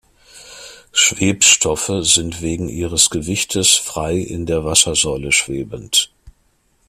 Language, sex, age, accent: German, male, 50-59, Deutschland Deutsch